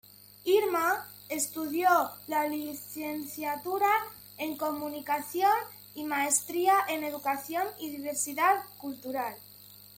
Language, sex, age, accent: Spanish, female, under 19, España: Centro-Sur peninsular (Madrid, Toledo, Castilla-La Mancha)